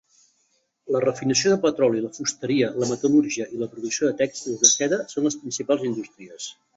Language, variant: Catalan, Central